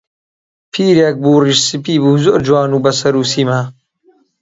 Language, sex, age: Central Kurdish, male, 19-29